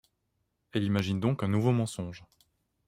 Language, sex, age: French, male, 30-39